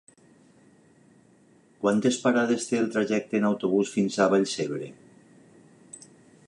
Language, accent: Catalan, valencià; estàndard